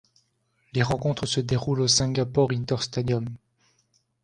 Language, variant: French, Français de métropole